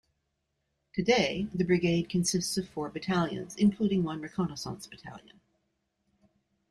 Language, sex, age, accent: English, female, 60-69, United States English